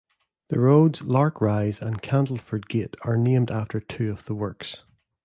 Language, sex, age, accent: English, male, 40-49, Northern Irish